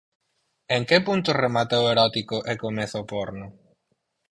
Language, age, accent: Galician, 30-39, Normativo (estándar)